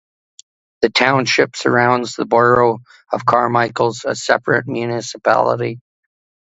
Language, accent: English, Canadian English